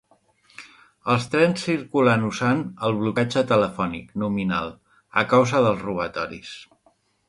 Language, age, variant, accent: Catalan, 50-59, Central, central